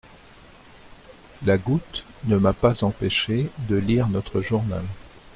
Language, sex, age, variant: French, male, 60-69, Français de métropole